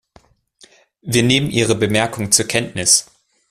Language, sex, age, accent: German, male, 19-29, Deutschland Deutsch